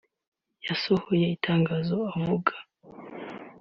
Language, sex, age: Kinyarwanda, male, 19-29